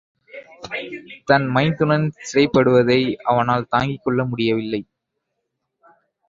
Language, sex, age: Tamil, male, 19-29